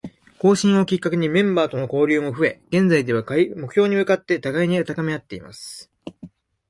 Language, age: Japanese, under 19